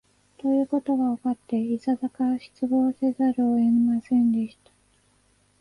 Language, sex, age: Japanese, female, 19-29